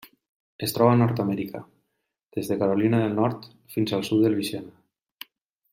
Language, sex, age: Catalan, male, 30-39